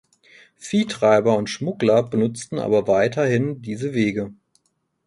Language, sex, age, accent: German, male, 30-39, Deutschland Deutsch